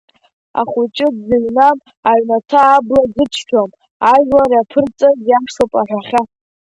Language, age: Abkhazian, under 19